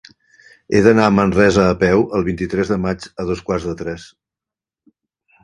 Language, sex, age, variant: Catalan, male, 60-69, Central